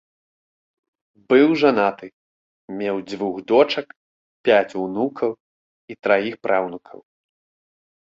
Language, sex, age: Belarusian, male, 19-29